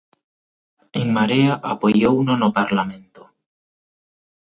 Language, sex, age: Galician, male, 30-39